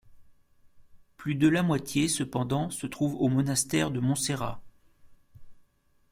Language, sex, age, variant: French, male, 50-59, Français de métropole